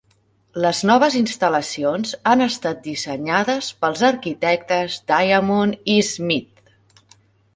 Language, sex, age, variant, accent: Catalan, female, 40-49, Central, central